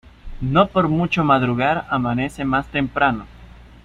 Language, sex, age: Spanish, male, 30-39